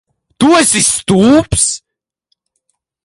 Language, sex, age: Latvian, male, under 19